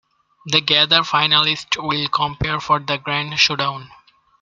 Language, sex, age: English, male, 19-29